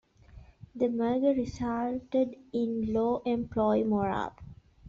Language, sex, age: English, female, 19-29